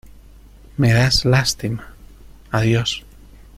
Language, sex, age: Spanish, male, 30-39